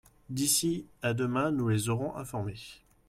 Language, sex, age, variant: French, male, 30-39, Français de métropole